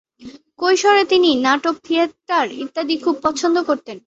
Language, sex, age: Bengali, female, 19-29